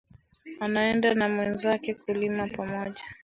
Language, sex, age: Swahili, female, 19-29